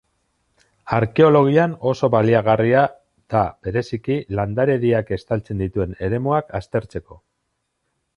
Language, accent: Basque, Mendebalekoa (Araba, Bizkaia, Gipuzkoako mendebaleko herri batzuk)